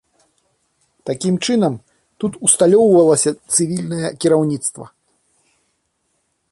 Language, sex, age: Belarusian, male, 40-49